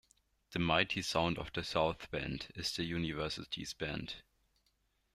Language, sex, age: English, male, under 19